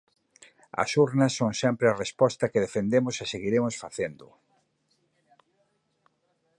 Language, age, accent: Galician, 50-59, Central (gheada)